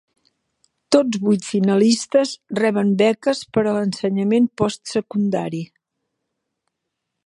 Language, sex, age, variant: Catalan, female, 50-59, Central